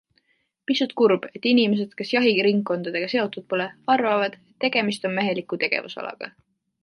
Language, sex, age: Estonian, female, 19-29